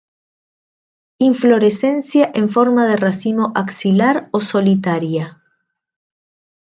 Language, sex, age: Spanish, female, 50-59